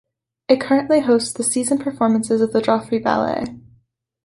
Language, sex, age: English, female, 19-29